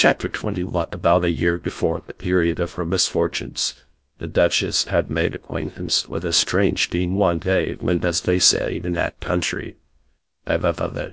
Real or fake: fake